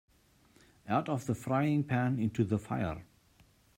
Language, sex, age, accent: English, male, 60-69, Southern African (South Africa, Zimbabwe, Namibia)